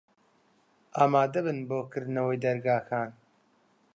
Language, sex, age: Central Kurdish, male, 19-29